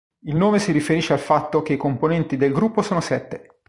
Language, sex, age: Italian, male, 40-49